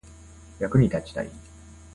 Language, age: Japanese, 30-39